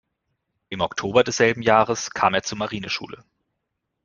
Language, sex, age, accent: German, male, 30-39, Deutschland Deutsch